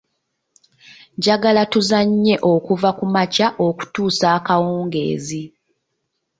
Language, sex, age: Ganda, female, 19-29